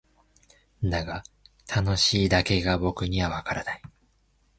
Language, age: Japanese, 19-29